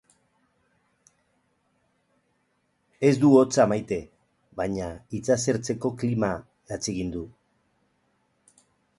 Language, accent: Basque, Mendebalekoa (Araba, Bizkaia, Gipuzkoako mendebaleko herri batzuk)